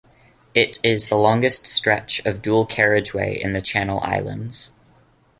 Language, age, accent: English, 19-29, Canadian English